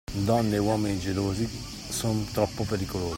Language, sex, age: Italian, male, 50-59